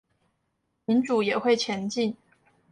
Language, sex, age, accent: Chinese, female, under 19, 出生地：臺中市